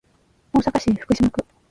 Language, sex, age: Japanese, female, 19-29